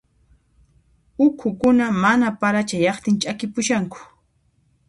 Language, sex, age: Puno Quechua, female, 30-39